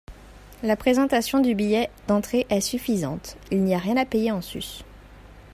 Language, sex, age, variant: French, female, 19-29, Français de métropole